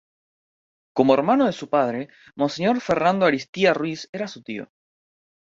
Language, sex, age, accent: Spanish, male, under 19, Rioplatense: Argentina, Uruguay, este de Bolivia, Paraguay